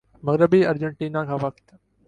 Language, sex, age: Urdu, male, 19-29